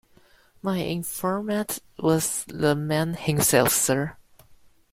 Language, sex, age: English, male, 19-29